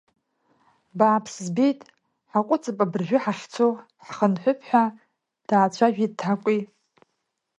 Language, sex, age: Abkhazian, female, 30-39